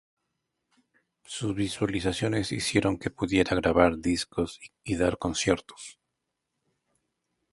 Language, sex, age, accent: Spanish, male, 40-49, Andino-Pacífico: Colombia, Perú, Ecuador, oeste de Bolivia y Venezuela andina